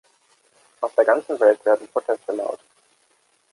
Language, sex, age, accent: German, male, 30-39, Deutschland Deutsch